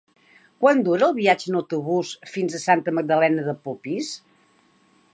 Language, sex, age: Catalan, female, 60-69